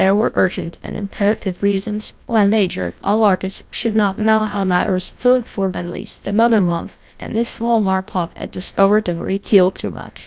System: TTS, GlowTTS